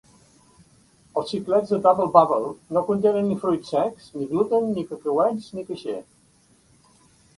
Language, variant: Catalan, Central